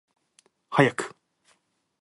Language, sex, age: Japanese, male, 19-29